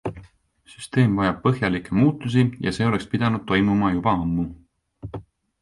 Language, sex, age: Estonian, male, 19-29